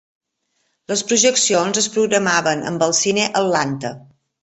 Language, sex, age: Catalan, female, 50-59